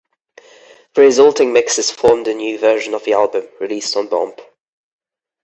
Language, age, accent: English, 19-29, England English; Irish English